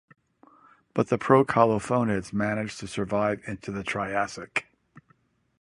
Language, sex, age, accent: English, male, 60-69, United States English